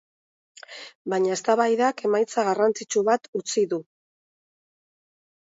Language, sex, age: Basque, female, 50-59